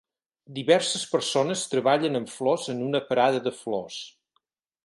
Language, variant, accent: Catalan, Central, Girona